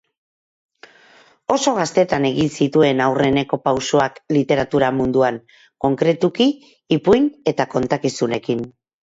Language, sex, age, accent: Basque, female, 50-59, Mendebalekoa (Araba, Bizkaia, Gipuzkoako mendebaleko herri batzuk)